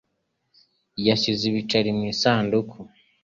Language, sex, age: Kinyarwanda, male, 19-29